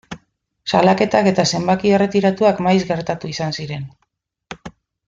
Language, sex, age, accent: Basque, female, 40-49, Mendebalekoa (Araba, Bizkaia, Gipuzkoako mendebaleko herri batzuk)